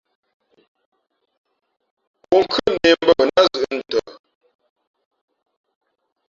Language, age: Fe'fe', 50-59